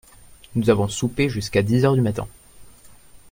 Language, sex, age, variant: French, male, 19-29, Français de métropole